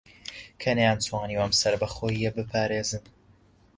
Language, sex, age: Central Kurdish, male, under 19